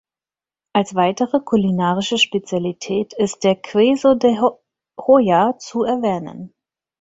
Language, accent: German, Deutschland Deutsch